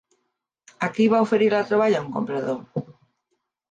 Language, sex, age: Catalan, female, 50-59